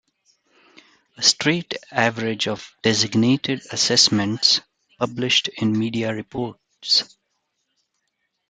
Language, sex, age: English, male, 40-49